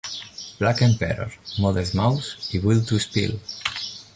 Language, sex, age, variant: Catalan, male, 19-29, Nord-Occidental